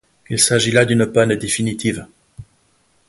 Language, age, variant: French, 50-59, Français de métropole